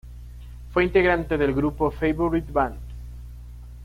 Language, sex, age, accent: Spanish, male, under 19, Andino-Pacífico: Colombia, Perú, Ecuador, oeste de Bolivia y Venezuela andina